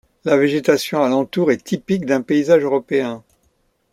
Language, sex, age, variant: French, male, 70-79, Français de métropole